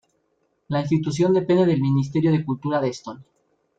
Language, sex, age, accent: Spanish, male, 19-29, México